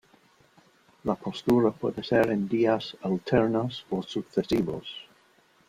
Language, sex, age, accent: Spanish, male, 60-69, España: Norte peninsular (Asturias, Castilla y León, Cantabria, País Vasco, Navarra, Aragón, La Rioja, Guadalajara, Cuenca)